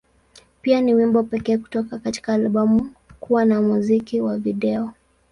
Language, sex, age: Swahili, female, 19-29